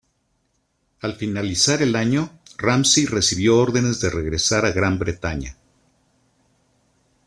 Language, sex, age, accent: Spanish, male, 50-59, México